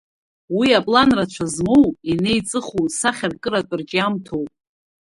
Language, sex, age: Abkhazian, female, 40-49